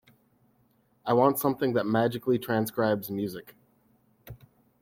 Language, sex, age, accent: English, male, 30-39, United States English